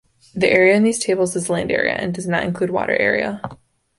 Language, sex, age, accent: English, female, under 19, United States English